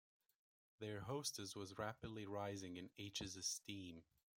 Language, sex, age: English, male, 19-29